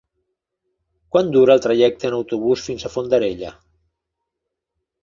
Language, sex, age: Catalan, male, 50-59